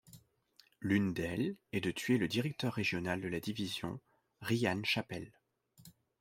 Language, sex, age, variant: French, male, 19-29, Français de métropole